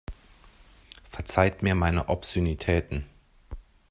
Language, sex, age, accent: German, male, 40-49, Deutschland Deutsch